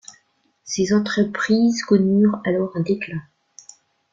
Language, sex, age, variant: French, female, 40-49, Français de métropole